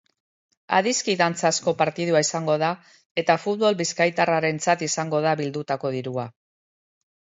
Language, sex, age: Basque, female, 50-59